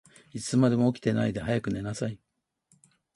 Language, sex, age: Japanese, male, 70-79